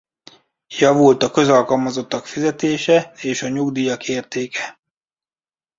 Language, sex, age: Hungarian, male, 30-39